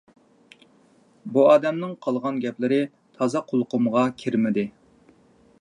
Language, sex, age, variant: Uyghur, male, 80-89, ئۇيغۇر تىلى